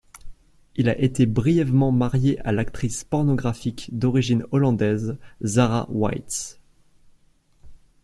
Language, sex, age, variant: French, male, under 19, Français de métropole